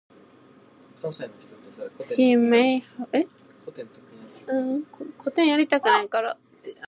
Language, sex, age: English, female, under 19